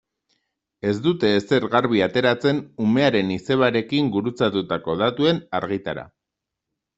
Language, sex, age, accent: Basque, male, 30-39, Erdialdekoa edo Nafarra (Gipuzkoa, Nafarroa)